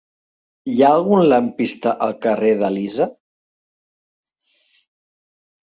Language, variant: Catalan, Central